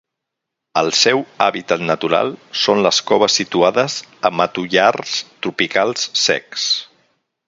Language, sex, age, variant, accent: Catalan, male, 50-59, Central, Barceloní